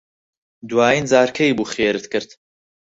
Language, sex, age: Central Kurdish, male, 19-29